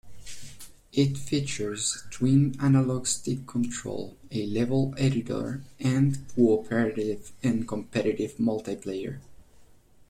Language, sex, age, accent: English, male, 19-29, United States English